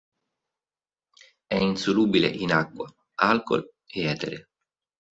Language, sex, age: Italian, male, 40-49